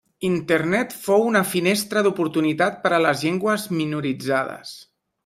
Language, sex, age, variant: Catalan, male, 30-39, Central